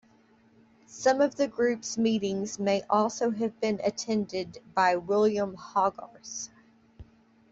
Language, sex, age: English, female, 40-49